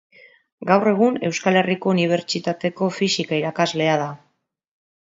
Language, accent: Basque, Mendebalekoa (Araba, Bizkaia, Gipuzkoako mendebaleko herri batzuk)